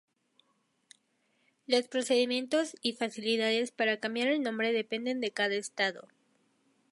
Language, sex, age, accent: Spanish, female, 19-29, México